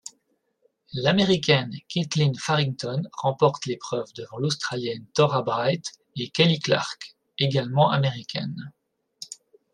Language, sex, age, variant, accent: French, male, 30-39, Français d'Europe, Français de Belgique